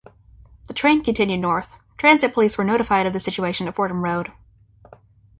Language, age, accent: English, under 19, United States English